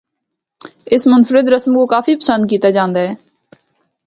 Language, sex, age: Northern Hindko, female, 19-29